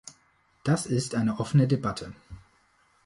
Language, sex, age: German, male, 19-29